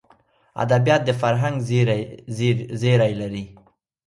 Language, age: Pashto, 19-29